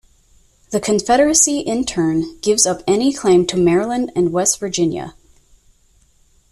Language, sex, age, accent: English, female, 19-29, United States English